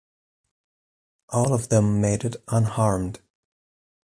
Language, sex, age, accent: English, male, 30-39, German English